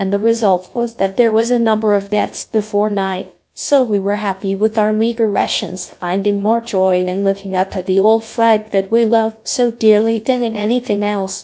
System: TTS, GlowTTS